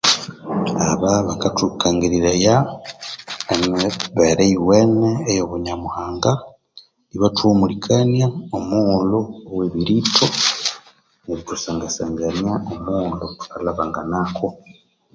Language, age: Konzo, 19-29